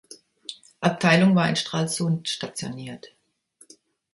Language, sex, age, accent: German, female, 60-69, Deutschland Deutsch